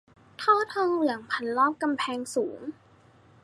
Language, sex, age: Thai, female, under 19